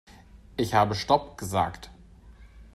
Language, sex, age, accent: German, male, 30-39, Deutschland Deutsch